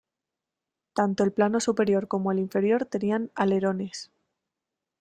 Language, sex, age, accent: Spanish, female, 19-29, España: Centro-Sur peninsular (Madrid, Toledo, Castilla-La Mancha)